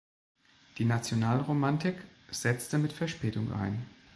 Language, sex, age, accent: German, male, 40-49, Deutschland Deutsch